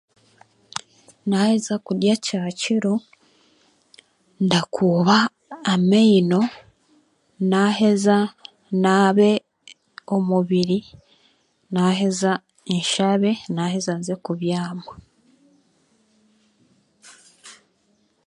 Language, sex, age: Chiga, female, 19-29